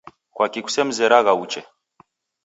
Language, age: Taita, 19-29